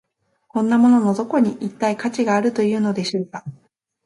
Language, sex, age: Japanese, female, 19-29